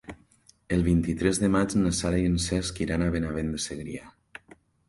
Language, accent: Catalan, nord-occidental; valencià